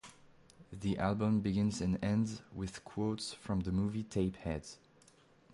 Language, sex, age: English, male, 19-29